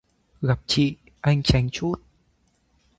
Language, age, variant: Vietnamese, 19-29, Hà Nội